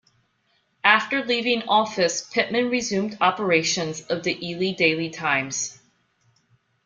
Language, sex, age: English, female, 40-49